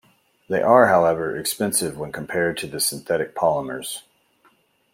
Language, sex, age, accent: English, male, 40-49, United States English